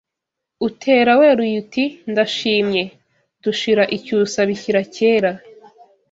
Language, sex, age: Kinyarwanda, female, 19-29